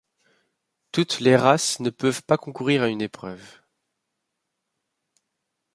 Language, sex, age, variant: French, male, 30-39, Français de métropole